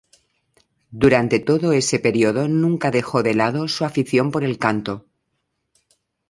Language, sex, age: Spanish, female, 50-59